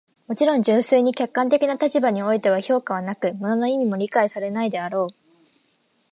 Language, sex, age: Japanese, female, 19-29